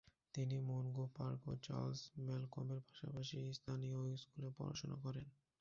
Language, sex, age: Bengali, male, 19-29